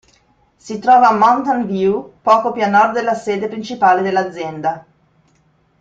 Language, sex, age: Italian, female, 40-49